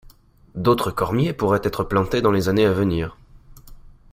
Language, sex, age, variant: French, male, under 19, Français de métropole